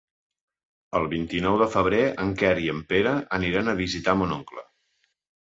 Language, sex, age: Catalan, male, 50-59